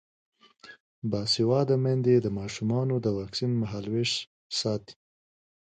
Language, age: Pashto, 19-29